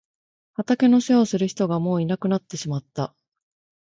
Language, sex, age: Japanese, female, 30-39